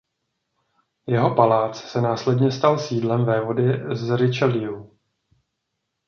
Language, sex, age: Czech, male, 40-49